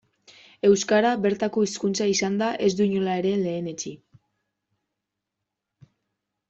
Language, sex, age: Basque, female, 19-29